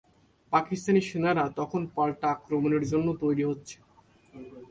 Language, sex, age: Bengali, male, 19-29